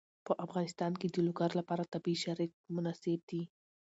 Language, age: Pashto, 19-29